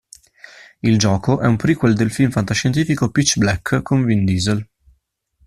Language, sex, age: Italian, male, 19-29